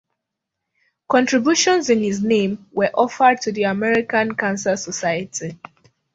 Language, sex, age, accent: English, female, under 19, Southern African (South Africa, Zimbabwe, Namibia)